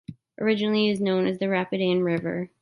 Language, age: English, 19-29